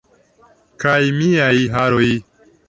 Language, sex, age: Esperanto, male, 19-29